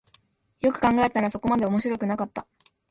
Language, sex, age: Japanese, female, 19-29